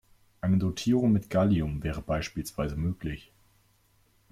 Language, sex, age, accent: German, male, 19-29, Deutschland Deutsch